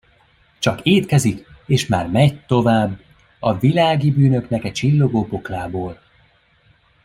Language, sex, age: Hungarian, male, 30-39